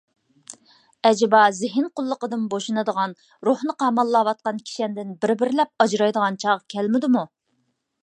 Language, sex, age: Uyghur, female, 40-49